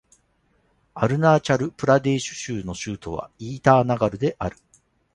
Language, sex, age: Japanese, male, 40-49